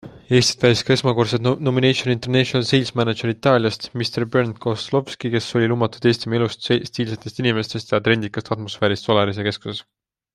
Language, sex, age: Estonian, male, 19-29